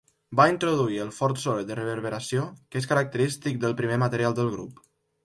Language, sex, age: Catalan, male, under 19